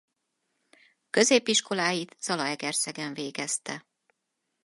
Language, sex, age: Hungarian, female, 50-59